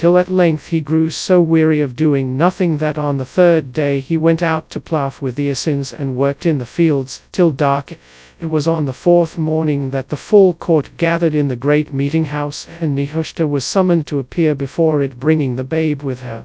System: TTS, FastPitch